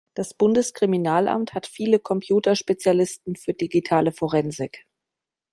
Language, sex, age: German, female, 40-49